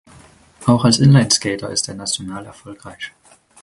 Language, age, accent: German, 19-29, Deutschland Deutsch